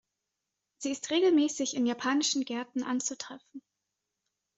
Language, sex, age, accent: German, female, 19-29, Deutschland Deutsch